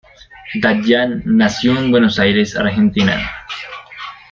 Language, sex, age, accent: Spanish, male, under 19, Andino-Pacífico: Colombia, Perú, Ecuador, oeste de Bolivia y Venezuela andina